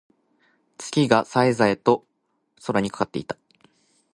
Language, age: Japanese, 19-29